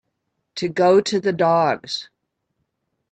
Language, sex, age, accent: English, female, 60-69, United States English